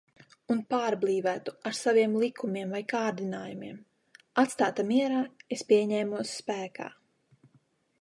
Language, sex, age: Latvian, female, 19-29